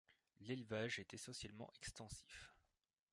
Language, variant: French, Français de métropole